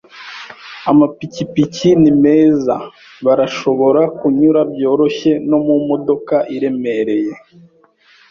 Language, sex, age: Kinyarwanda, male, 19-29